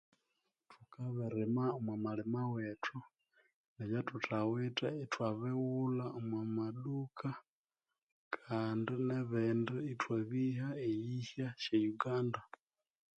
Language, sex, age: Konzo, male, 19-29